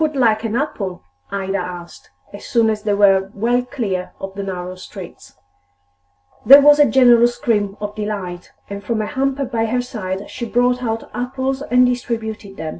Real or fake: real